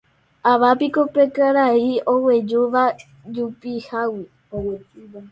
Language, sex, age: Guarani, female, under 19